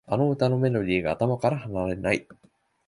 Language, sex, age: Japanese, male, 19-29